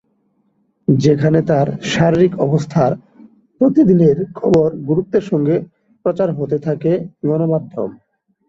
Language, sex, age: Bengali, male, 19-29